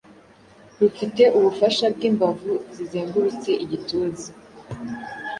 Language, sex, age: Kinyarwanda, female, under 19